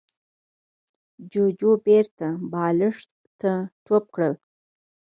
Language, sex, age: Pashto, female, 30-39